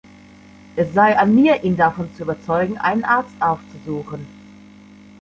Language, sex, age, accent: German, female, 40-49, Deutschland Deutsch